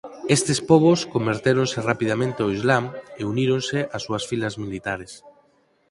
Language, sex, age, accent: Galician, male, 40-49, Normativo (estándar)